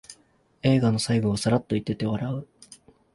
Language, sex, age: Japanese, male, 19-29